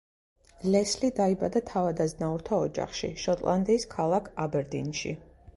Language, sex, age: Georgian, female, 30-39